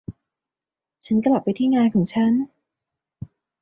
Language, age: Thai, 19-29